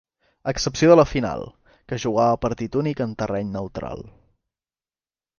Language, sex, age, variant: Catalan, male, 19-29, Central